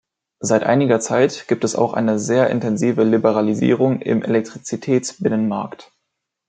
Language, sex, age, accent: German, male, under 19, Deutschland Deutsch